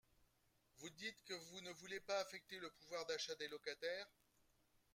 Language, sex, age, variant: French, male, 50-59, Français de métropole